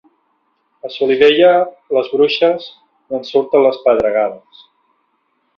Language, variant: Catalan, Central